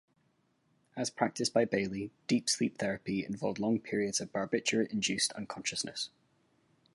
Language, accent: English, Scottish English